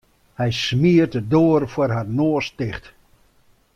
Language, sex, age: Western Frisian, male, 60-69